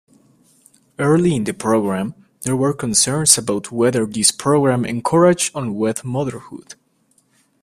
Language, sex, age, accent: English, male, under 19, United States English